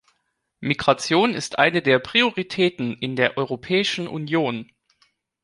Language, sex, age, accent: German, male, 30-39, Deutschland Deutsch